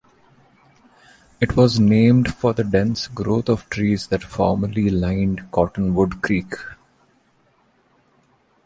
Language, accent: English, India and South Asia (India, Pakistan, Sri Lanka)